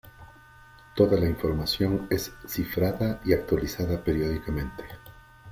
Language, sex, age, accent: Spanish, male, 50-59, Andino-Pacífico: Colombia, Perú, Ecuador, oeste de Bolivia y Venezuela andina